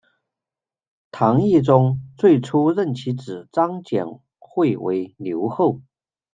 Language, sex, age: Chinese, male, 40-49